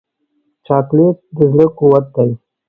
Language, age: Pashto, 40-49